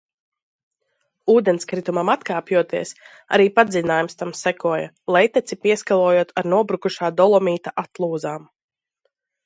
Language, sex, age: Latvian, female, 19-29